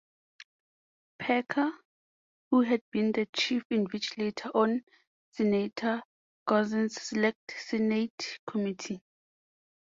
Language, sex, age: English, female, 19-29